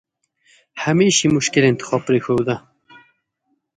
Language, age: Pashto, 30-39